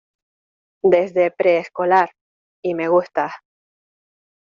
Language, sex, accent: Spanish, female, España: Islas Canarias